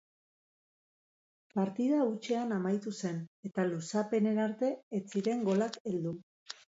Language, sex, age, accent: Basque, female, 50-59, Mendebalekoa (Araba, Bizkaia, Gipuzkoako mendebaleko herri batzuk)